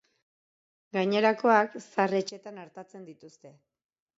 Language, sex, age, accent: Basque, female, 40-49, Erdialdekoa edo Nafarra (Gipuzkoa, Nafarroa)